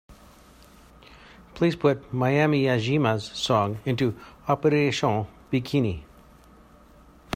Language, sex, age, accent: English, male, 50-59, Canadian English